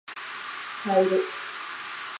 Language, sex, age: Japanese, female, 19-29